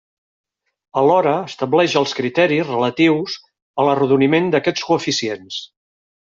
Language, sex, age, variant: Catalan, male, 50-59, Central